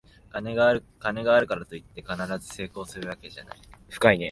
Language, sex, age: Japanese, male, 19-29